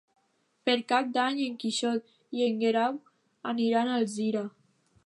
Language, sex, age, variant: Catalan, female, under 19, Alacantí